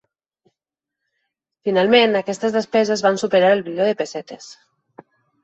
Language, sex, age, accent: Catalan, female, 30-39, valencià